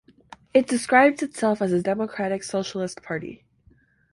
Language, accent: English, United States English